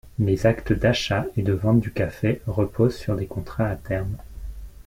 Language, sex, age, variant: French, male, 30-39, Français de métropole